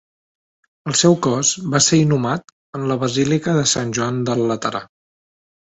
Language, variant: Catalan, Central